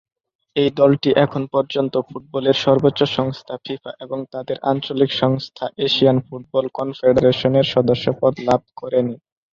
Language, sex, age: Bengali, male, 19-29